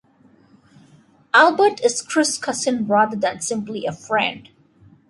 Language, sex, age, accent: English, female, 40-49, India and South Asia (India, Pakistan, Sri Lanka)